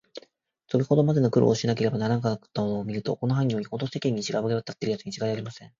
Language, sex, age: Japanese, male, 19-29